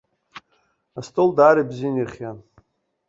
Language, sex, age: Abkhazian, male, 40-49